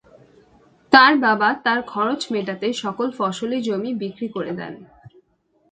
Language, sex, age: Bengali, female, under 19